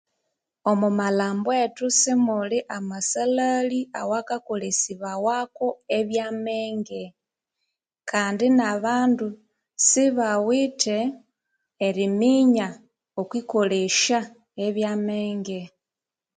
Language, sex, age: Konzo, female, 30-39